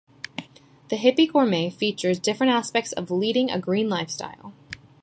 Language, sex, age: English, female, 19-29